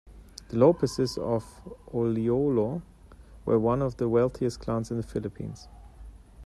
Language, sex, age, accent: English, male, 40-49, England English